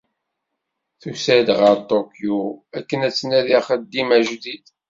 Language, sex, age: Kabyle, male, 50-59